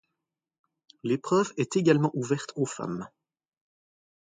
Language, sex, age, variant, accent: French, male, 30-39, Français d'Europe, Français de Belgique